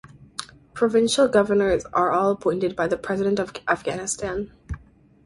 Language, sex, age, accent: English, female, 19-29, United States English